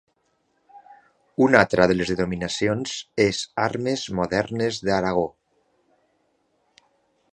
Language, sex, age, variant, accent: Catalan, male, 50-59, Valencià central, valencià